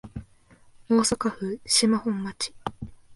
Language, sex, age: Japanese, female, 19-29